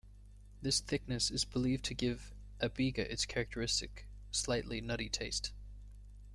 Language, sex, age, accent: English, male, 19-29, United States English